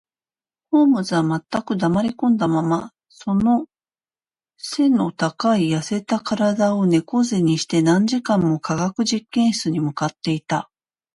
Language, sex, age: Japanese, female, 40-49